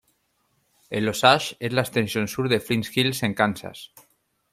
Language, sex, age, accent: Spanish, male, 40-49, España: Norte peninsular (Asturias, Castilla y León, Cantabria, País Vasco, Navarra, Aragón, La Rioja, Guadalajara, Cuenca)